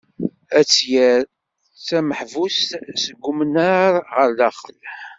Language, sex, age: Kabyle, male, 50-59